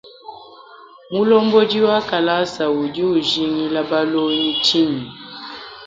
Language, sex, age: Luba-Lulua, female, 19-29